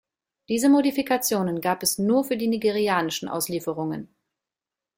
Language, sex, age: German, female, 30-39